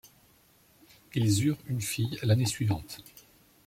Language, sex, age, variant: French, male, 50-59, Français de métropole